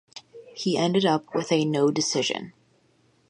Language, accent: English, United States English